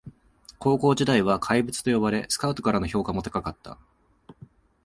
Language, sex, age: Japanese, male, 19-29